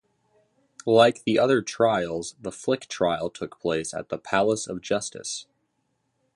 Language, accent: English, United States English